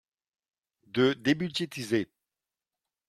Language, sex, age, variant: French, male, 40-49, Français d'Europe